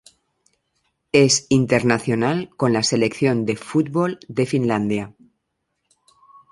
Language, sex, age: Spanish, female, 50-59